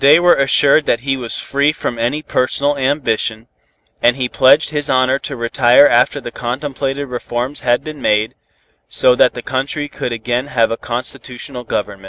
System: none